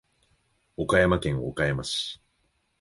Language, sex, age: Japanese, male, 19-29